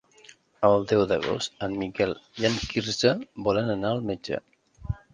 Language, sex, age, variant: Catalan, male, 40-49, Central